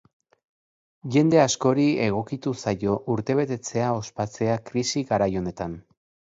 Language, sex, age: Basque, male, 40-49